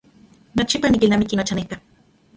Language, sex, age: Central Puebla Nahuatl, female, 40-49